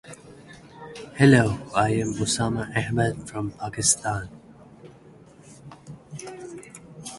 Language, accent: English, India and South Asia (India, Pakistan, Sri Lanka)